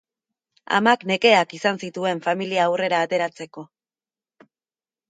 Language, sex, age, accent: Basque, female, 30-39, Erdialdekoa edo Nafarra (Gipuzkoa, Nafarroa)